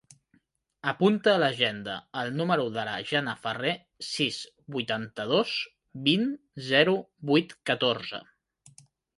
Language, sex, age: Catalan, male, 30-39